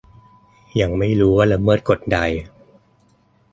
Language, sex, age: Thai, male, 30-39